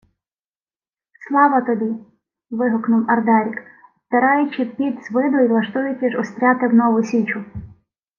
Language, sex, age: Ukrainian, female, 19-29